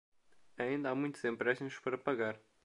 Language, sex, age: Portuguese, male, 19-29